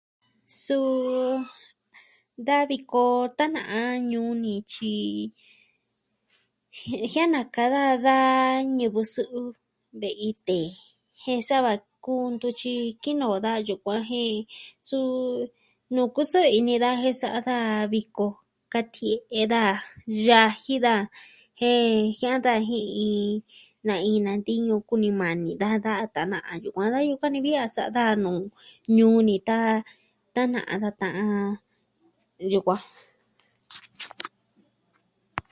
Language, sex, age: Southwestern Tlaxiaco Mixtec, female, 19-29